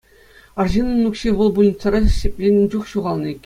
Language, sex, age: Chuvash, male, 40-49